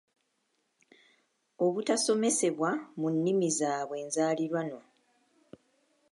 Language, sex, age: Ganda, female, 30-39